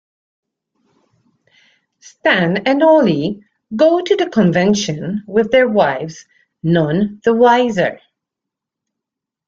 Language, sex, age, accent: English, female, 50-59, England English